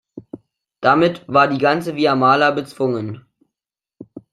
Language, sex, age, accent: German, male, under 19, Deutschland Deutsch